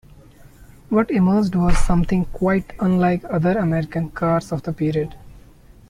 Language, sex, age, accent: English, male, 19-29, India and South Asia (India, Pakistan, Sri Lanka)